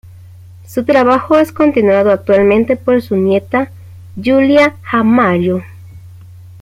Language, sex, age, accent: Spanish, female, 30-39, América central